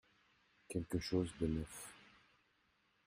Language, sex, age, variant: French, male, 40-49, Français de métropole